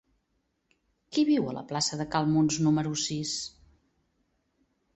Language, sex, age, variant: Catalan, female, 60-69, Central